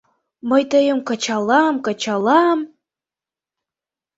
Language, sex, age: Mari, female, under 19